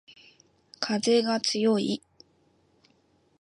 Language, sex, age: Japanese, female, 19-29